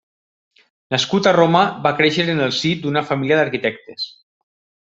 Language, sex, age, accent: Catalan, male, 40-49, valencià